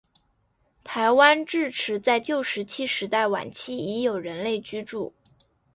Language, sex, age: Chinese, female, 19-29